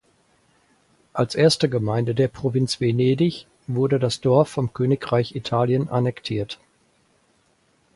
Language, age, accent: German, 60-69, Deutschland Deutsch